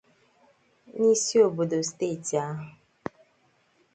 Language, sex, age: Igbo, female, 30-39